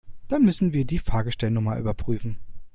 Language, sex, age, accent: German, male, 30-39, Deutschland Deutsch